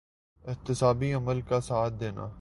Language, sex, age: Urdu, male, 19-29